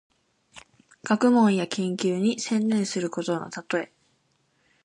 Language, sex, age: Japanese, female, 19-29